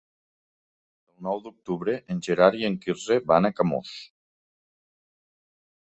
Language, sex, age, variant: Catalan, male, 40-49, Central